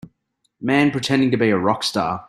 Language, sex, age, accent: English, male, 30-39, Australian English